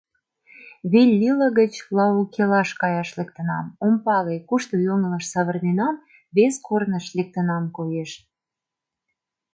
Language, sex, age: Mari, female, 30-39